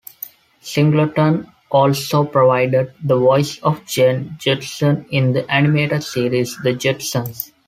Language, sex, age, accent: English, male, 19-29, India and South Asia (India, Pakistan, Sri Lanka)